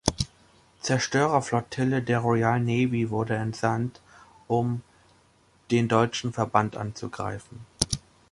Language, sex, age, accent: German, male, 19-29, Deutschland Deutsch